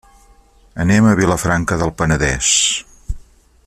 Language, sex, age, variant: Catalan, male, 50-59, Central